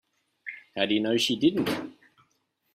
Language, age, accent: English, 40-49, Australian English